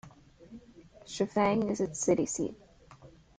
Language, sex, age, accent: English, female, under 19, United States English